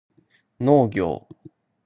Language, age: Japanese, under 19